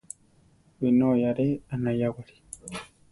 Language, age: Central Tarahumara, 19-29